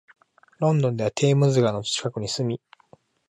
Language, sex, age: Japanese, male, 19-29